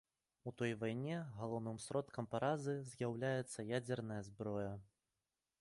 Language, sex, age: Belarusian, male, 19-29